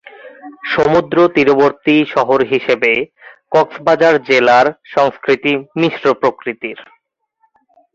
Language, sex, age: Bengali, male, under 19